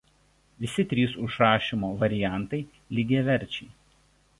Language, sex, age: Lithuanian, male, 30-39